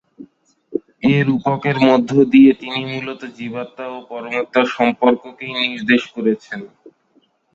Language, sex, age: Bengali, male, 19-29